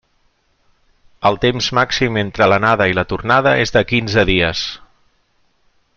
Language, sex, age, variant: Catalan, male, 40-49, Central